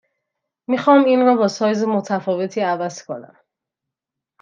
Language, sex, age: Persian, female, 30-39